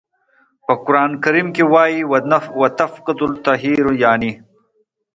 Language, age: Pashto, 40-49